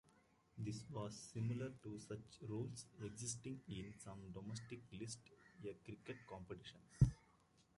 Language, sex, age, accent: English, male, 19-29, United States English